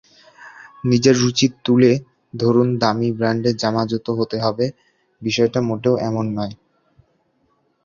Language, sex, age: Bengali, male, 19-29